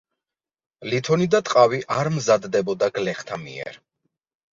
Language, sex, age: Georgian, male, 40-49